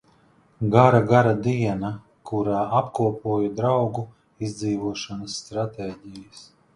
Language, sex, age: Latvian, male, 40-49